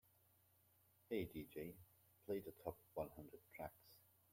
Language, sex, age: English, male, 40-49